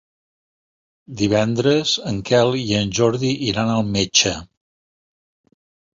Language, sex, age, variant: Catalan, male, 60-69, Septentrional